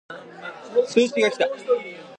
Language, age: Japanese, 19-29